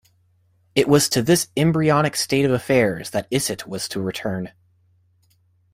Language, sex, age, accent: English, male, 19-29, United States English